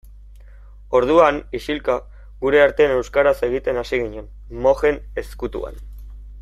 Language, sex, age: Basque, male, 19-29